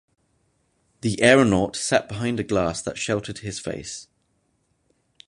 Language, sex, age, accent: English, male, 19-29, England English